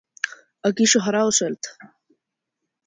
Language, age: Galician, 19-29